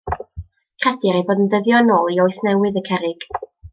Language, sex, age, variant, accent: Welsh, female, 19-29, North-Eastern Welsh, Y Deyrnas Unedig Cymraeg